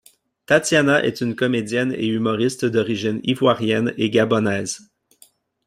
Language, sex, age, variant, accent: French, male, 30-39, Français d'Amérique du Nord, Français du Canada